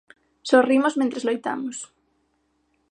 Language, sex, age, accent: Galician, female, under 19, Normativo (estándar); Neofalante